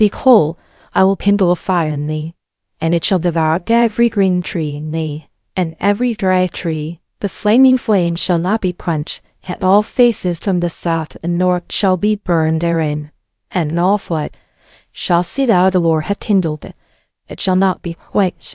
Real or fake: fake